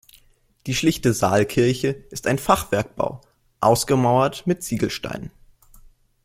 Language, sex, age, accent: German, male, 19-29, Deutschland Deutsch